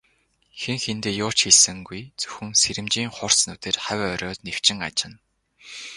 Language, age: Mongolian, 19-29